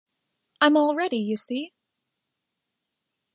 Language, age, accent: English, under 19, United States English